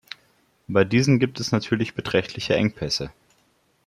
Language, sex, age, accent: German, male, 30-39, Deutschland Deutsch